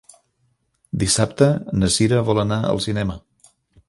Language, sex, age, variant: Catalan, male, 50-59, Central